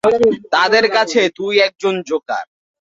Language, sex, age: Bengali, male, under 19